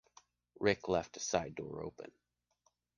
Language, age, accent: English, 30-39, Canadian English